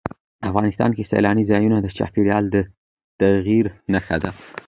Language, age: Pashto, under 19